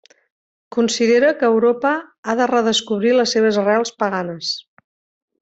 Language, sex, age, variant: Catalan, female, 50-59, Central